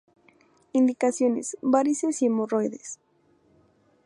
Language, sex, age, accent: Spanish, female, 19-29, México